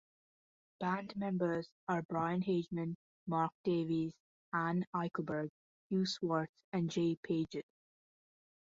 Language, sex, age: English, female, under 19